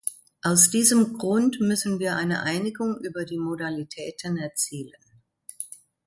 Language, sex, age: German, female, 50-59